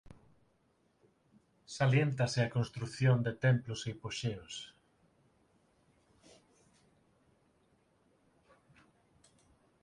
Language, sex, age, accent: Galician, male, 40-49, Normativo (estándar)